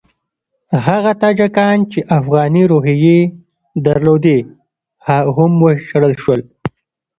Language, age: Pashto, 30-39